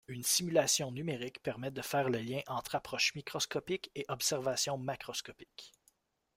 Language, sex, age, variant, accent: French, male, 30-39, Français d'Amérique du Nord, Français du Canada